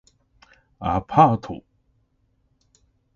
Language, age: Japanese, 40-49